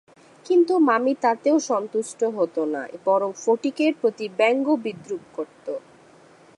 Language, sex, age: Bengali, female, 19-29